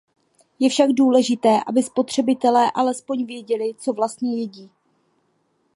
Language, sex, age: Czech, female, 30-39